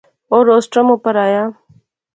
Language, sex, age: Pahari-Potwari, female, 19-29